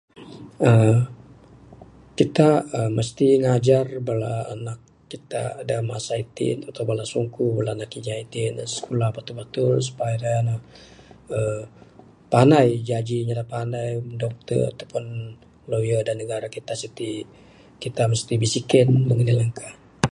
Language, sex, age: Bukar-Sadung Bidayuh, male, 60-69